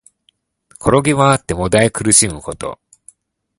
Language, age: Japanese, 19-29